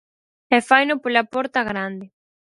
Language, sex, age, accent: Galician, female, 19-29, Central (gheada)